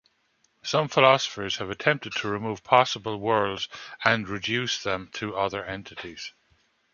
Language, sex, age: English, male, 40-49